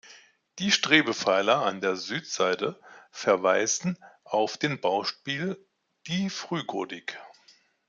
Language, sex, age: German, male, 50-59